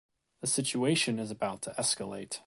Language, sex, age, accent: English, male, 30-39, United States English